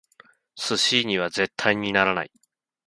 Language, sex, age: Japanese, male, 19-29